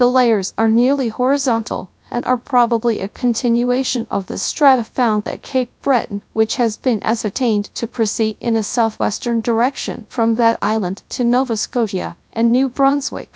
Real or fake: fake